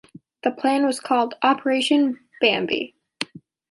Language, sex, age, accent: English, female, 19-29, United States English